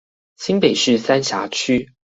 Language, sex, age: Chinese, male, 19-29